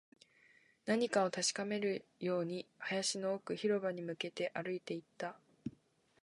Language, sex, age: Japanese, female, under 19